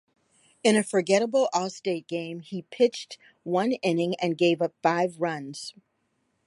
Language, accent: English, United States English